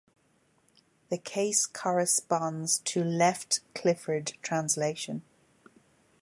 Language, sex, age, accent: English, female, 50-59, Irish English